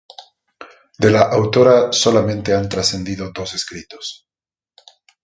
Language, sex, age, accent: Spanish, male, 50-59, Andino-Pacífico: Colombia, Perú, Ecuador, oeste de Bolivia y Venezuela andina